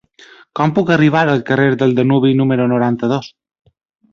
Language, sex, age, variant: Catalan, male, 30-39, Balear